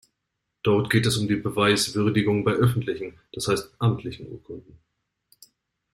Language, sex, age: German, male, 30-39